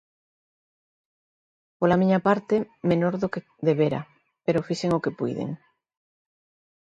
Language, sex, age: Galician, female, 50-59